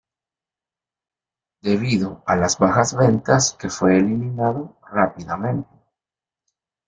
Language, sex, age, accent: Spanish, male, 40-49, América central